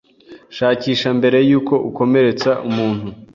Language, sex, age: Kinyarwanda, male, 19-29